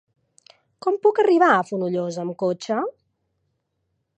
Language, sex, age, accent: Catalan, female, 30-39, central; nord-occidental